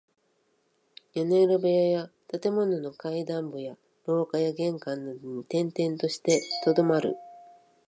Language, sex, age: Japanese, female, 50-59